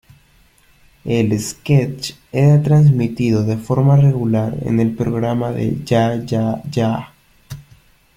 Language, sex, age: Spanish, male, under 19